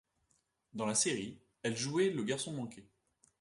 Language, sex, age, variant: French, male, 19-29, Français de métropole